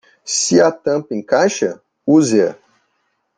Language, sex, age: Portuguese, male, 40-49